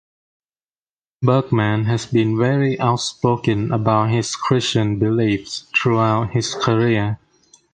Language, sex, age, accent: English, male, 19-29, Singaporean English